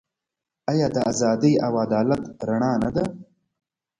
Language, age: Pashto, 19-29